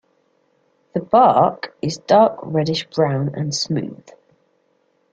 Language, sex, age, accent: English, female, 40-49, England English